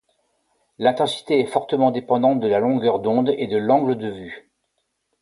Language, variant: French, Français de métropole